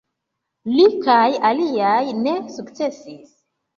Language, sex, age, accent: Esperanto, female, 19-29, Internacia